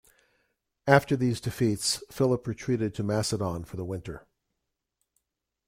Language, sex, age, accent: English, male, 70-79, United States English